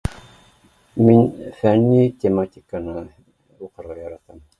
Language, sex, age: Bashkir, male, 50-59